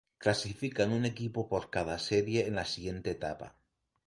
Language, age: Spanish, 40-49